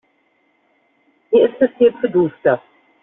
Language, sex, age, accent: German, female, 50-59, Deutschland Deutsch